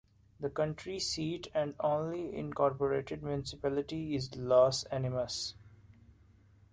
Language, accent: English, India and South Asia (India, Pakistan, Sri Lanka)